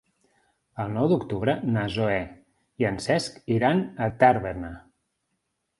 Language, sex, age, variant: Catalan, male, 40-49, Central